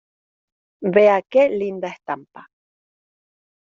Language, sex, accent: Spanish, female, España: Islas Canarias